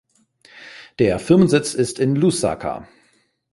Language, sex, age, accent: German, male, 40-49, Deutschland Deutsch